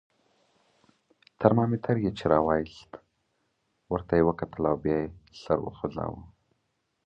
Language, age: Pashto, 19-29